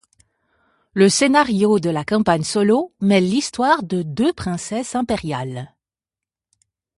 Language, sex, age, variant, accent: French, female, 40-49, Français d'Europe, Français de Suisse